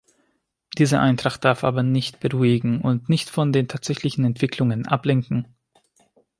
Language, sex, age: German, male, 19-29